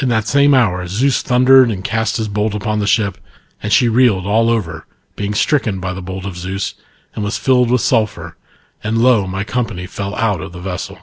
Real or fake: real